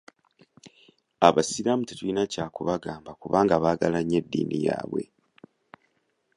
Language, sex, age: Ganda, male, 19-29